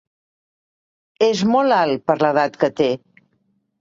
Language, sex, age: Catalan, female, 60-69